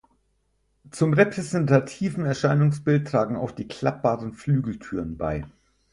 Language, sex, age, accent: German, male, 30-39, Deutschland Deutsch